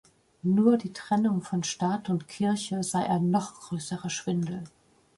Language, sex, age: German, female, 50-59